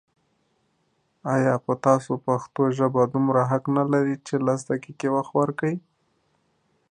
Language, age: Pashto, 30-39